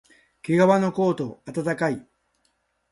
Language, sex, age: Japanese, male, 60-69